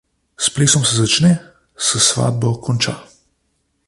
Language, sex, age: Slovenian, male, 30-39